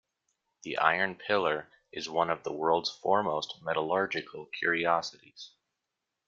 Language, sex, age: English, male, 30-39